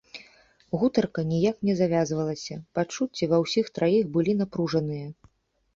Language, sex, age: Belarusian, female, 30-39